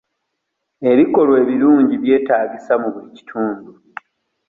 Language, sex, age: Ganda, male, 30-39